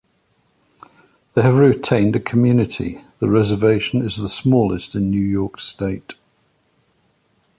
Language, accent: English, England English